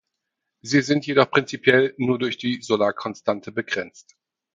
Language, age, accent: German, 40-49, Deutschland Deutsch